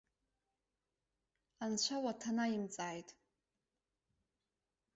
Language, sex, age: Abkhazian, female, 30-39